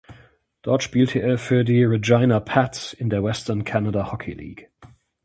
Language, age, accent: German, 40-49, Deutschland Deutsch